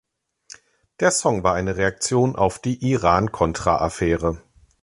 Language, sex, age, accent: German, male, 40-49, Deutschland Deutsch